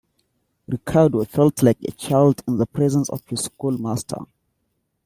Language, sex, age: English, male, 19-29